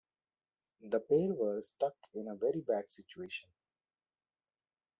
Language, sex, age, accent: English, male, 40-49, India and South Asia (India, Pakistan, Sri Lanka)